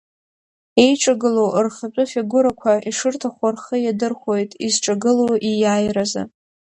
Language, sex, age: Abkhazian, female, under 19